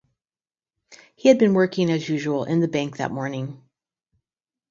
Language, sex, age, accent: English, female, 50-59, United States English; Midwestern